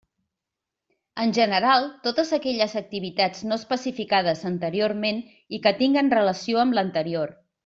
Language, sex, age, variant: Catalan, female, 50-59, Central